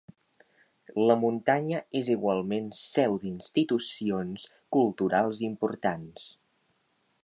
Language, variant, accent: Catalan, Central, central